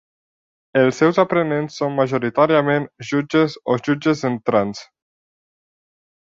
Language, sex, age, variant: Catalan, male, under 19, Nord-Occidental